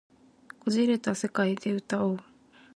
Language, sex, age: Japanese, female, 19-29